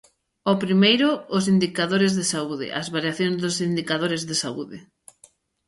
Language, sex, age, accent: Galician, female, 30-39, Oriental (común en zona oriental)